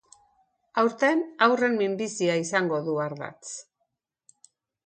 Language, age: Basque, 60-69